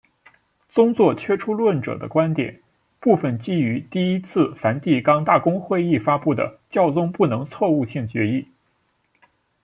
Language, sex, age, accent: Chinese, male, 19-29, 出生地：山东省